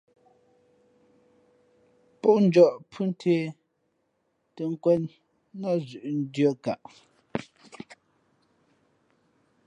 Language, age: Fe'fe', 19-29